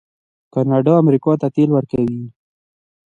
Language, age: Pashto, 19-29